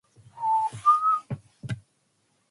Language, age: English, 19-29